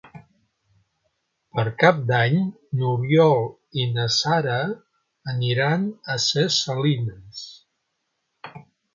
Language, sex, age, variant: Catalan, male, 60-69, Central